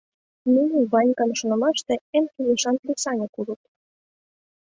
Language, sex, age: Mari, female, 19-29